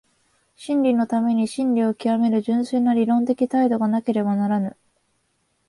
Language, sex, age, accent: Japanese, female, 19-29, 関東